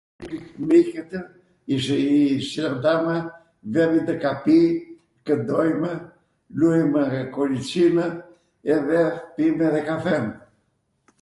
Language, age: Arvanitika Albanian, 70-79